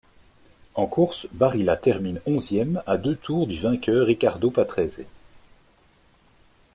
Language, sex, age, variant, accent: French, male, 30-39, Français d'Europe, Français de Belgique